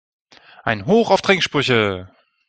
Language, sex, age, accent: German, male, 30-39, Deutschland Deutsch